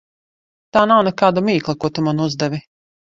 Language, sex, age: Latvian, female, 30-39